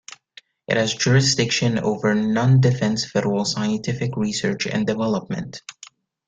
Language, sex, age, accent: English, male, 19-29, United States English